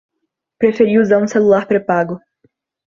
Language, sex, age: Portuguese, female, 19-29